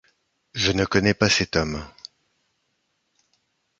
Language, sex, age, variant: French, male, 60-69, Français de métropole